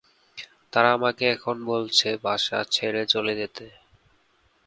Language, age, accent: Bengali, 19-29, প্রমিত